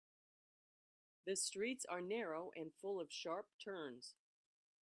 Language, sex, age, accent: English, female, 60-69, United States English